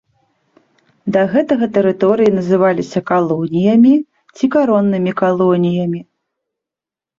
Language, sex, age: Belarusian, female, 30-39